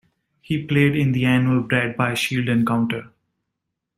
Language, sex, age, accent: English, male, 19-29, United States English